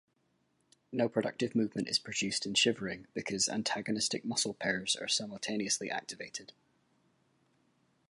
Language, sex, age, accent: English, male, 19-29, Scottish English